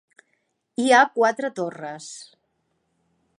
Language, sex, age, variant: Catalan, female, 50-59, Central